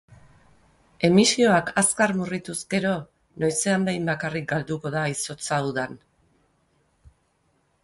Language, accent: Basque, Mendebalekoa (Araba, Bizkaia, Gipuzkoako mendebaleko herri batzuk)